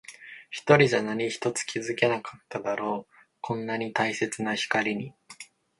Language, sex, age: Japanese, male, 19-29